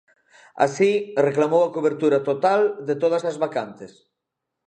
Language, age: Galician, 19-29